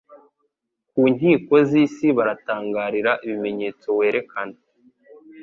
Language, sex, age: Kinyarwanda, male, 19-29